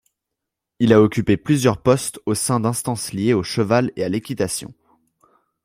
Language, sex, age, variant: French, male, under 19, Français de métropole